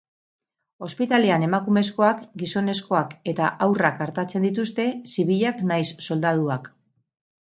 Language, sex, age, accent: Basque, female, 50-59, Mendebalekoa (Araba, Bizkaia, Gipuzkoako mendebaleko herri batzuk)